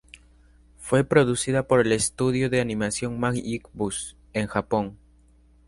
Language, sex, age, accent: Spanish, male, 19-29, Andino-Pacífico: Colombia, Perú, Ecuador, oeste de Bolivia y Venezuela andina